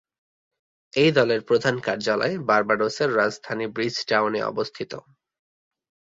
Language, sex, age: Bengali, male, 19-29